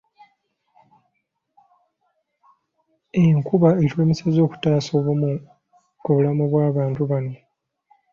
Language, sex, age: Ganda, male, 19-29